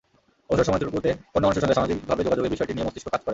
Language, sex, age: Bengali, male, 19-29